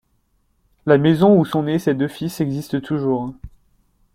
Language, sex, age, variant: French, male, 19-29, Français de métropole